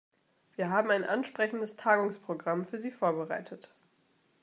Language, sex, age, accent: German, female, 19-29, Deutschland Deutsch